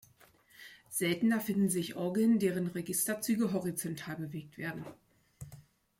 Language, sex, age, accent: German, female, 40-49, Deutschland Deutsch